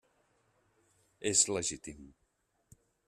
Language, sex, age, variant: Catalan, male, 50-59, Central